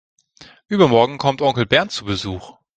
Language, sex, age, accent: German, male, 30-39, Deutschland Deutsch